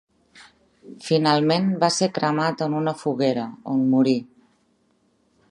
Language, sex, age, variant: Catalan, female, 50-59, Central